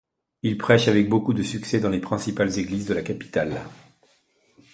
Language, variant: French, Français de métropole